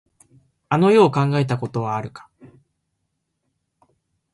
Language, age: Japanese, 19-29